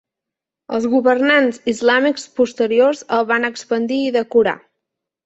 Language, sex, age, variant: Catalan, female, 30-39, Central